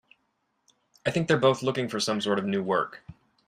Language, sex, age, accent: English, male, 19-29, United States English